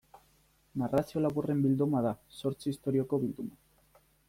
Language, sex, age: Basque, male, 19-29